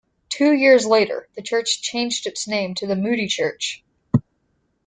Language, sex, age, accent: English, female, under 19, United States English